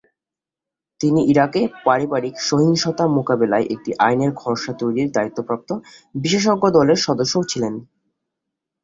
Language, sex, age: Bengali, male, under 19